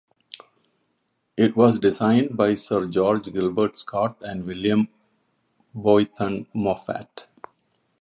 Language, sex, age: English, male, 50-59